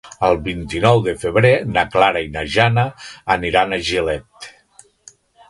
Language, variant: Catalan, Nord-Occidental